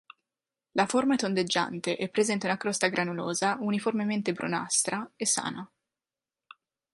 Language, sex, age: Italian, female, under 19